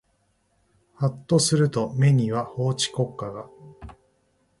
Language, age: Japanese, 40-49